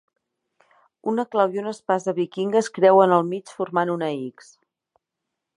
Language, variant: Catalan, Nord-Occidental